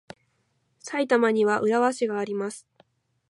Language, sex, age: Japanese, female, 19-29